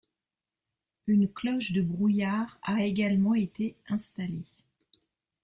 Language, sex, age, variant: French, female, 40-49, Français de métropole